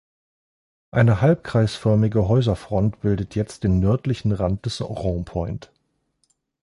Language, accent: German, Deutschland Deutsch